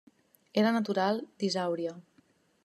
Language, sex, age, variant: Catalan, female, 30-39, Central